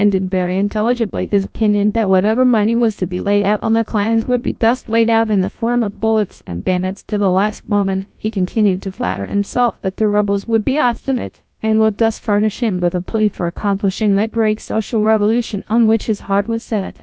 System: TTS, GlowTTS